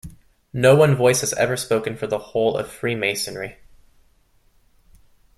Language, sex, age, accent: English, male, 19-29, United States English